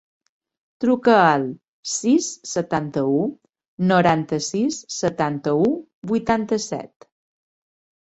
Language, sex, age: Catalan, female, 50-59